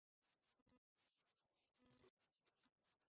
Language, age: English, 19-29